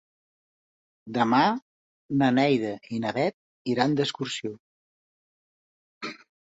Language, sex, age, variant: Catalan, male, 60-69, Central